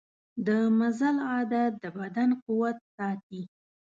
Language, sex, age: Pashto, female, 30-39